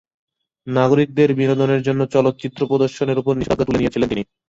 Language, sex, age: Bengali, male, 19-29